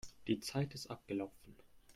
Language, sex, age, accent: German, male, under 19, Deutschland Deutsch